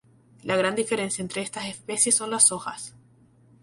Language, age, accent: Spanish, 19-29, España: Islas Canarias